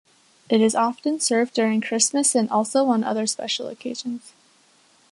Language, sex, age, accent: English, female, under 19, United States English